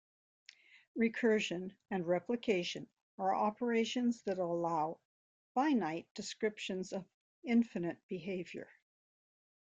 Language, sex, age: English, female, 70-79